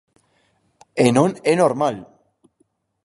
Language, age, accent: Galician, 19-29, Normativo (estándar)